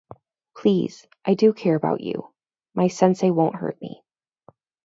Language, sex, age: English, female, 19-29